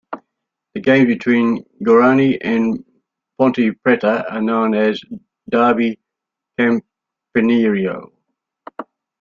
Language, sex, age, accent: English, male, 70-79, Australian English